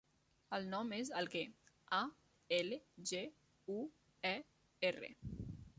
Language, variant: Catalan, Nord-Occidental